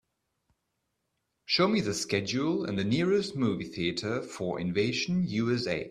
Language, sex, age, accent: English, male, 19-29, England English